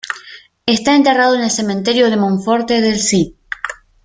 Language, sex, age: Spanish, female, 19-29